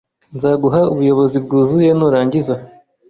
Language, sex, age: Kinyarwanda, male, 30-39